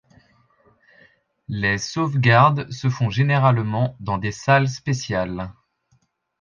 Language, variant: French, Français de métropole